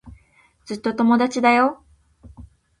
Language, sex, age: Japanese, female, 19-29